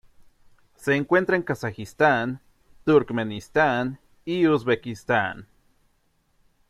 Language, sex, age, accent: Spanish, male, 30-39, México